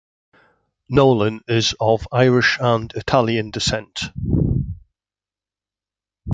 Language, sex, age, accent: English, male, 60-69, England English